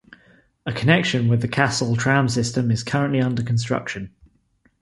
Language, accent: English, England English